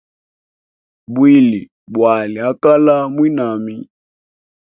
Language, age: Hemba, 30-39